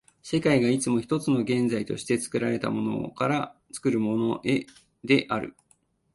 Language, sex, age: Japanese, male, 40-49